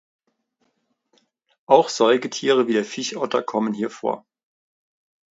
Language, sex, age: German, male, 30-39